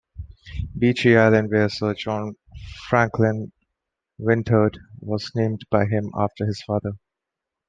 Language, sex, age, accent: English, male, 19-29, India and South Asia (India, Pakistan, Sri Lanka)